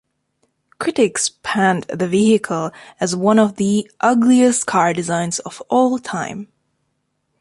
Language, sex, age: English, female, 19-29